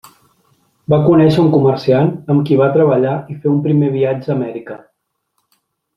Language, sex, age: Catalan, male, 30-39